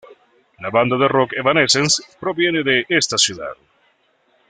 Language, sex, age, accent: Spanish, male, 30-39, América central